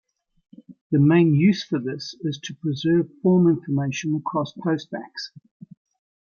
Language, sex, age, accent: English, male, 50-59, Southern African (South Africa, Zimbabwe, Namibia)